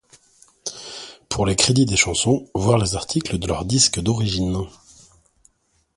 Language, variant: French, Français de métropole